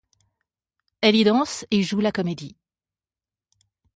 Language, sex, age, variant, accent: French, female, 40-49, Français d'Europe, Français de Suisse